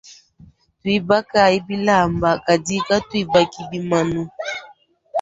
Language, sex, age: Luba-Lulua, female, 19-29